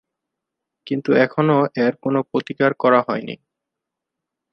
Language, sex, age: Bengali, male, 19-29